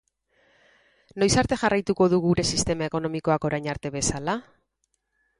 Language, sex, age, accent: Basque, female, 40-49, Mendebalekoa (Araba, Bizkaia, Gipuzkoako mendebaleko herri batzuk)